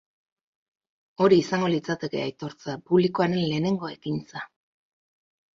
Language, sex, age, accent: Basque, female, 40-49, Erdialdekoa edo Nafarra (Gipuzkoa, Nafarroa)